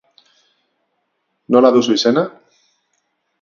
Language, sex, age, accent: Basque, male, 30-39, Mendebalekoa (Araba, Bizkaia, Gipuzkoako mendebaleko herri batzuk)